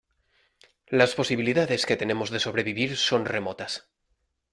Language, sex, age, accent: Spanish, male, 19-29, España: Centro-Sur peninsular (Madrid, Toledo, Castilla-La Mancha)